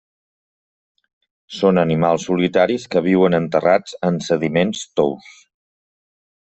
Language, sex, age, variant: Catalan, male, 40-49, Central